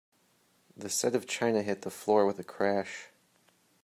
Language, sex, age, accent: English, male, 19-29, United States English